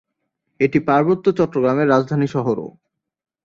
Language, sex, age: Bengali, male, 19-29